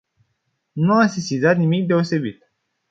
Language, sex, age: Romanian, male, 19-29